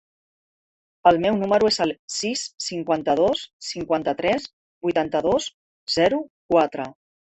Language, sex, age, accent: Catalan, female, 40-49, Barceloní